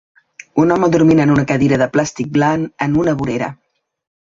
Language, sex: Catalan, female